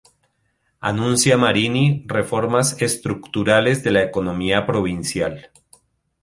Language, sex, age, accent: Spanish, male, 40-49, Andino-Pacífico: Colombia, Perú, Ecuador, oeste de Bolivia y Venezuela andina